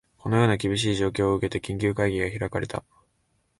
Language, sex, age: Japanese, male, 19-29